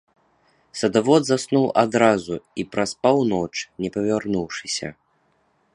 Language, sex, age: Belarusian, male, 19-29